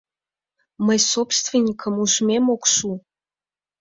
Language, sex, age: Mari, female, 19-29